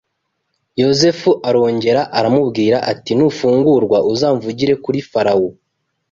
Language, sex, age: Kinyarwanda, male, 30-39